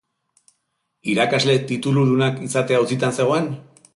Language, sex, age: Basque, male, 40-49